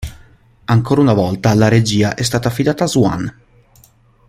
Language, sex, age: Italian, male, 19-29